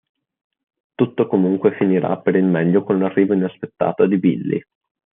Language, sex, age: Italian, male, under 19